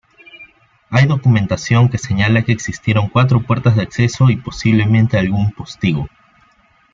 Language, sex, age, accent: Spanish, male, 19-29, Andino-Pacífico: Colombia, Perú, Ecuador, oeste de Bolivia y Venezuela andina